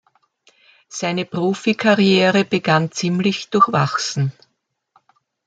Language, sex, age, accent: German, female, 70-79, Österreichisches Deutsch